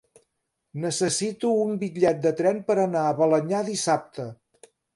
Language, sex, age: Catalan, male, 70-79